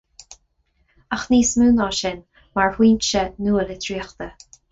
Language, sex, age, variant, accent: Irish, female, 30-39, Gaeilge Chonnacht, Cainteoir líofa, ní ó dhúchas